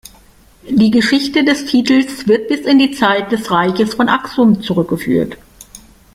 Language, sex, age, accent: German, female, 50-59, Deutschland Deutsch